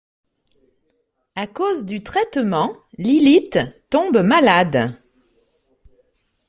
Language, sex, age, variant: French, male, 19-29, Français de métropole